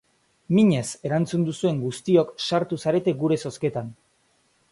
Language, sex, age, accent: Basque, male, under 19, Mendebalekoa (Araba, Bizkaia, Gipuzkoako mendebaleko herri batzuk)